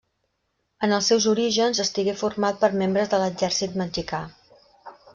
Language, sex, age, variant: Catalan, female, 50-59, Central